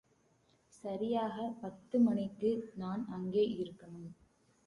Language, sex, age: Tamil, female, 19-29